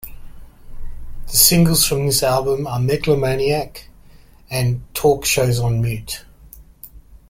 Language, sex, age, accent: English, male, 50-59, Australian English